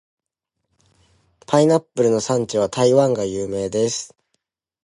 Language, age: Japanese, under 19